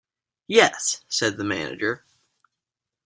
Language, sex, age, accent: English, male, under 19, United States English